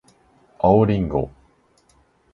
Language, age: Japanese, 19-29